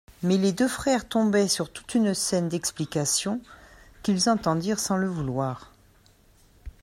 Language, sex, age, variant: French, female, 60-69, Français de métropole